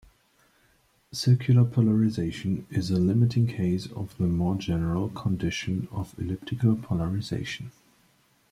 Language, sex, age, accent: English, male, 19-29, United States English